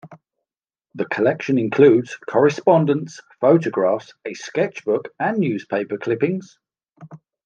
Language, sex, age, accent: English, male, 40-49, England English